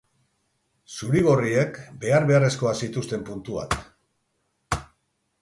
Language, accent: Basque, Mendebalekoa (Araba, Bizkaia, Gipuzkoako mendebaleko herri batzuk)